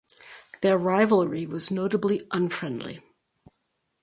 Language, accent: English, United States English